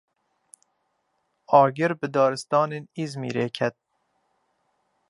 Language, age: Kurdish, 19-29